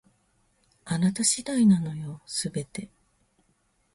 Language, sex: Japanese, female